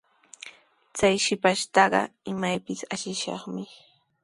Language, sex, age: Sihuas Ancash Quechua, female, 19-29